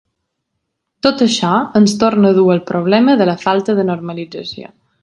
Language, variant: Catalan, Balear